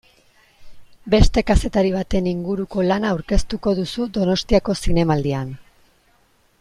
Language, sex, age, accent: Basque, female, 19-29, Mendebalekoa (Araba, Bizkaia, Gipuzkoako mendebaleko herri batzuk)